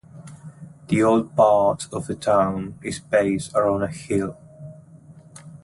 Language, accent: English, England English